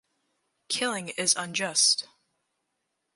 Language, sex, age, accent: English, female, under 19, United States English